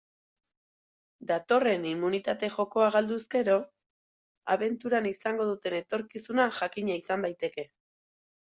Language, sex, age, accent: Basque, female, 30-39, Erdialdekoa edo Nafarra (Gipuzkoa, Nafarroa)